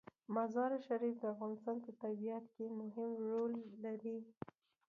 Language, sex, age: Pashto, female, under 19